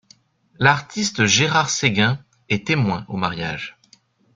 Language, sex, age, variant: French, male, 40-49, Français de métropole